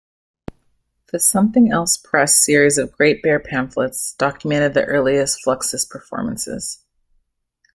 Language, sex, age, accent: English, female, 19-29, United States English